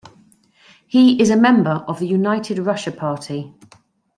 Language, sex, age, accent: English, female, 50-59, England English